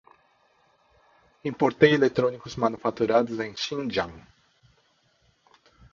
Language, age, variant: Portuguese, 50-59, Portuguese (Brasil)